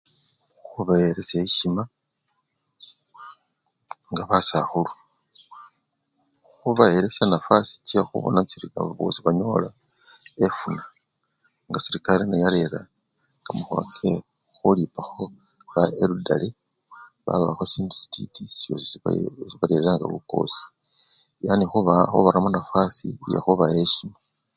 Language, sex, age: Luyia, male, 50-59